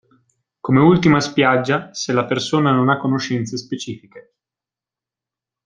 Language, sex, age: Italian, male, 19-29